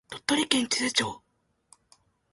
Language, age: Japanese, 19-29